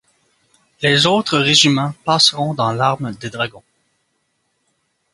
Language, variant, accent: French, Français d'Amérique du Nord, Français du Canada